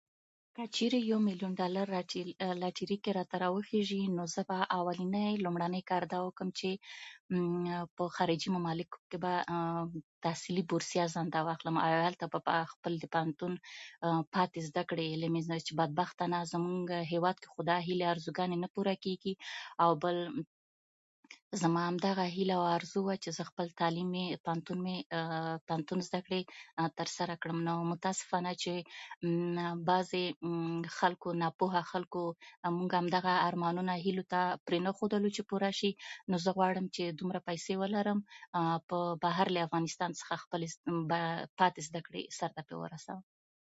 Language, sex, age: Pashto, female, 30-39